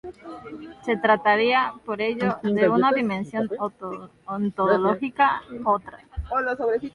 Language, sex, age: Spanish, female, 19-29